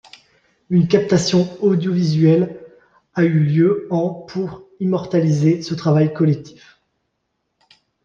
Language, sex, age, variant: French, male, 30-39, Français de métropole